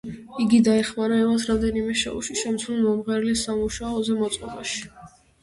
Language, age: Georgian, under 19